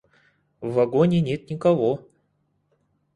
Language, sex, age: Russian, male, 30-39